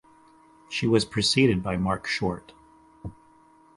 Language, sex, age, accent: English, male, 50-59, United States English